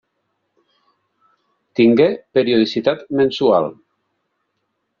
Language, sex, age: Catalan, male, 40-49